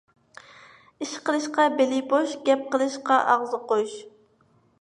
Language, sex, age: Uyghur, female, 19-29